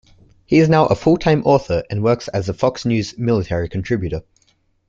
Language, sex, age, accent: English, male, under 19, Australian English